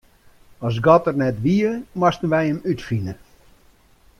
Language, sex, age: Western Frisian, male, 60-69